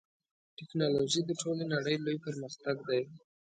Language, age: Pashto, 19-29